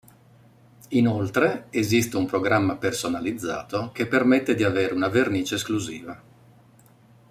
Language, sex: Italian, male